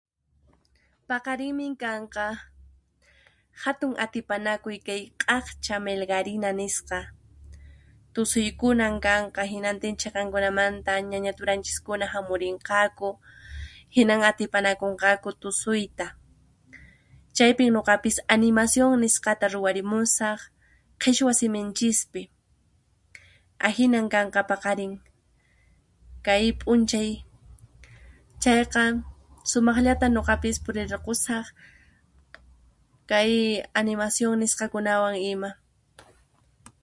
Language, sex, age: Puno Quechua, female, 19-29